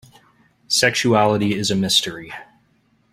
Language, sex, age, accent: English, male, 30-39, United States English